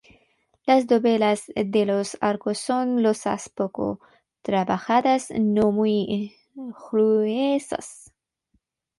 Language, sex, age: Spanish, female, 19-29